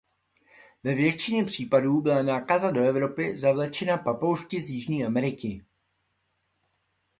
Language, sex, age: Czech, male, 40-49